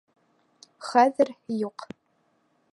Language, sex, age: Bashkir, female, 19-29